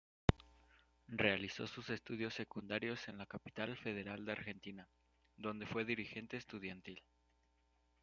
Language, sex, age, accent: Spanish, male, under 19, México